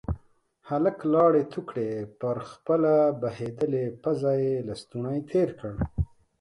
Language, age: Pashto, 40-49